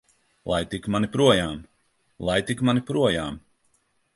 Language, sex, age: Latvian, male, 30-39